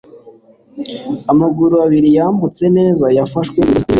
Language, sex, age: Kinyarwanda, male, 19-29